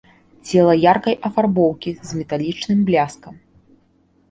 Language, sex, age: Belarusian, female, 30-39